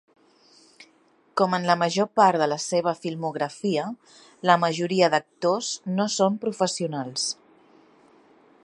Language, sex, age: Catalan, female, 40-49